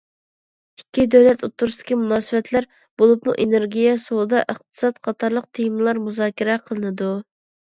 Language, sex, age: Uyghur, female, under 19